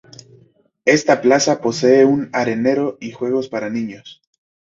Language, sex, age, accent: Spanish, male, 19-29, América central